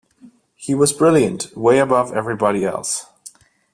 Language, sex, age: English, male, 19-29